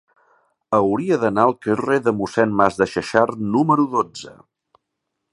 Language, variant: Catalan, Central